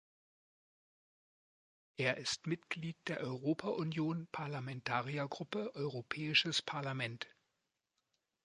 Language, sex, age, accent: German, male, 50-59, Deutschland Deutsch